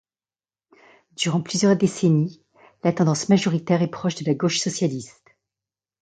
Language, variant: French, Français de métropole